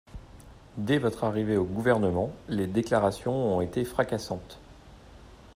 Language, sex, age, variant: French, male, 30-39, Français de métropole